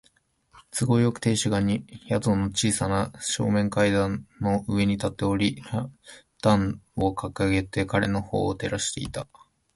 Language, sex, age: Japanese, male, 19-29